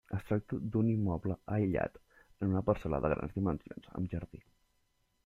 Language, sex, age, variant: Catalan, male, 19-29, Central